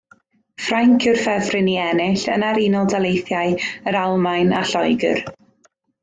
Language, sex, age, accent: Welsh, female, 19-29, Y Deyrnas Unedig Cymraeg